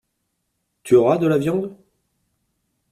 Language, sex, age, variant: French, male, 50-59, Français de métropole